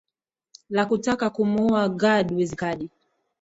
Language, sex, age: Swahili, female, 19-29